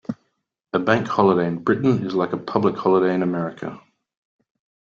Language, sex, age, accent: English, male, 30-39, Australian English